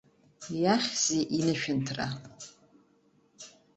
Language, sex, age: Abkhazian, female, 50-59